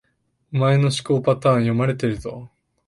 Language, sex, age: Japanese, male, 19-29